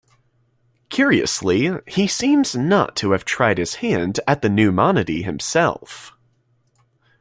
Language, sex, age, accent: English, male, under 19, United States English